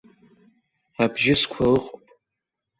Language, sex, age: Abkhazian, male, under 19